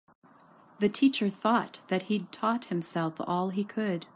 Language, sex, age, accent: English, female, 60-69, United States English